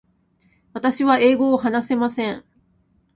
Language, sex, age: Japanese, female, 19-29